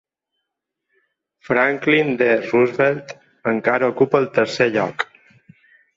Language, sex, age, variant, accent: Catalan, male, 40-49, Balear, balear